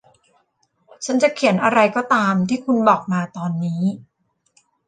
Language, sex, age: Thai, female, 40-49